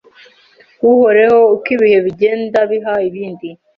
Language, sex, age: Kinyarwanda, female, 19-29